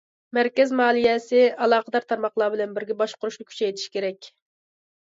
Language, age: Uyghur, 30-39